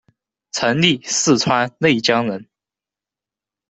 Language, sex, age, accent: Chinese, male, under 19, 出生地：四川省